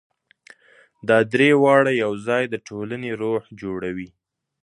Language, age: Pashto, 19-29